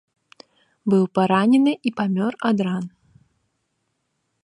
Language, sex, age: Belarusian, female, 19-29